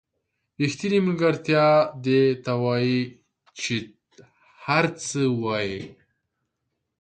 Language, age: Pashto, 30-39